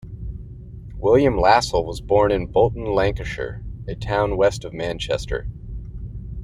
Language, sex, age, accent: English, male, 30-39, United States English